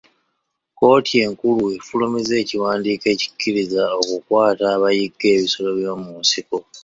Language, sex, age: Ganda, male, 19-29